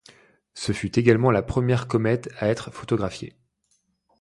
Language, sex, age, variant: French, male, 19-29, Français de métropole